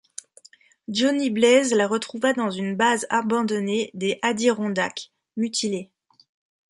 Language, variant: French, Français de métropole